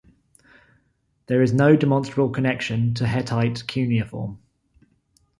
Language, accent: English, England English